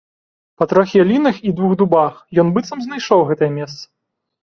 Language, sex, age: Belarusian, male, 19-29